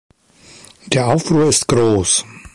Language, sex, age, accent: German, male, 50-59, Deutschland Deutsch